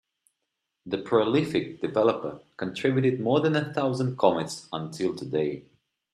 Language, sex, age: English, male, 19-29